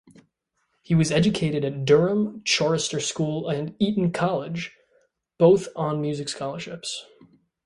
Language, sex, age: English, male, 19-29